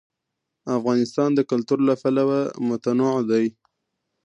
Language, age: Pashto, 19-29